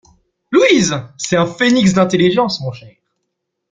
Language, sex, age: French, male, 19-29